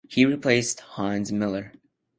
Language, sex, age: English, male, under 19